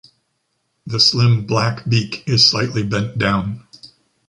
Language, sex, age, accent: English, male, 50-59, United States English